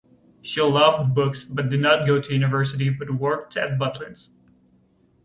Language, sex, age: English, male, 19-29